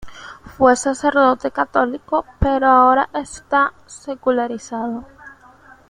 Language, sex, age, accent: Spanish, female, under 19, Caribe: Cuba, Venezuela, Puerto Rico, República Dominicana, Panamá, Colombia caribeña, México caribeño, Costa del golfo de México